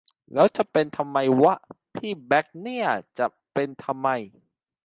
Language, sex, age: Thai, male, 19-29